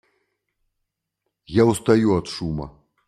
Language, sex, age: Russian, male, 50-59